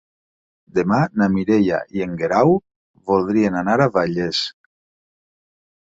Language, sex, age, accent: Catalan, male, 50-59, valencià